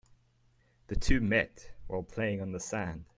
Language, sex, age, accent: English, male, 19-29, Southern African (South Africa, Zimbabwe, Namibia)